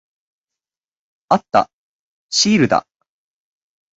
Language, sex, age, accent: Japanese, male, 19-29, 標準語